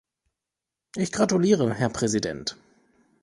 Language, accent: German, Deutschland Deutsch